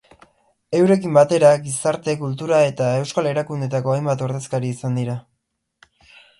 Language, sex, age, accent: Basque, male, 19-29, Erdialdekoa edo Nafarra (Gipuzkoa, Nafarroa)